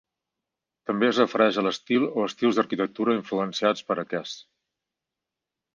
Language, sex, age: Catalan, male, 40-49